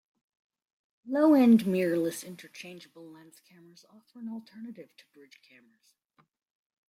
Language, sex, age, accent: English, female, 50-59, United States English